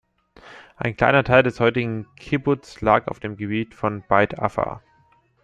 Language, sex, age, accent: German, male, under 19, Deutschland Deutsch